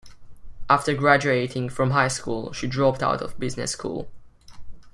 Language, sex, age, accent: English, male, under 19, England English